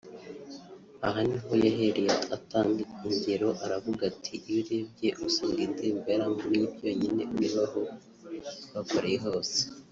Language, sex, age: Kinyarwanda, male, 30-39